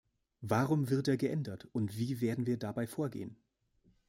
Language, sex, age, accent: German, male, 19-29, Deutschland Deutsch